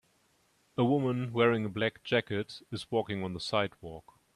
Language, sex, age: English, male, 30-39